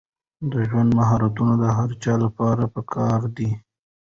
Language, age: Pashto, 19-29